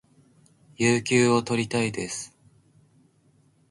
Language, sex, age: Japanese, male, 19-29